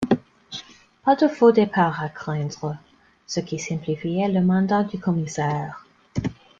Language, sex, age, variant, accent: French, female, 19-29, Français d'Amérique du Nord, Français du Canada